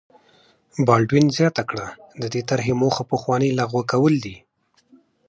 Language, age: Pashto, 19-29